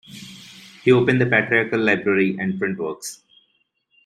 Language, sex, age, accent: English, male, 30-39, India and South Asia (India, Pakistan, Sri Lanka)